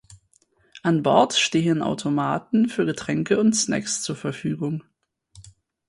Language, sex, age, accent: German, female, 19-29, Deutschland Deutsch